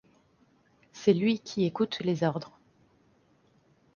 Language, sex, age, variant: French, female, 30-39, Français de métropole